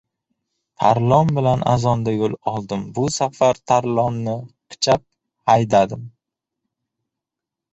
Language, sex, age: Uzbek, male, 19-29